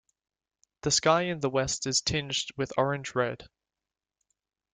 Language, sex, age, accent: English, male, 19-29, Australian English